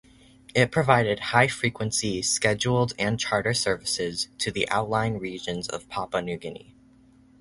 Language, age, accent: English, under 19, United States English